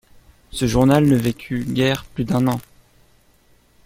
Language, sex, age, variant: French, male, under 19, Français de métropole